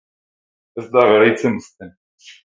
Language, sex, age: Basque, male, 19-29